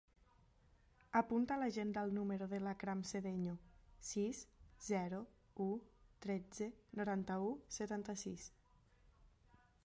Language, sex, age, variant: Catalan, female, 19-29, Nord-Occidental